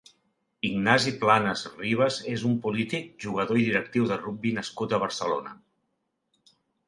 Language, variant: Catalan, Central